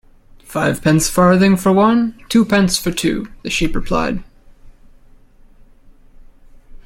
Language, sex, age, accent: English, male, 19-29, United States English